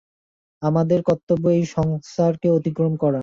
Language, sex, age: Bengali, male, 19-29